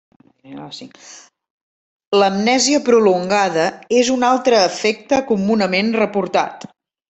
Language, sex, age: Catalan, female, 50-59